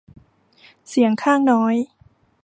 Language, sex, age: Thai, female, 19-29